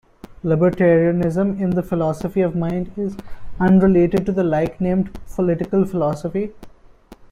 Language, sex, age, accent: English, male, 19-29, India and South Asia (India, Pakistan, Sri Lanka)